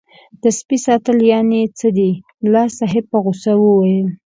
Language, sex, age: Pashto, female, 19-29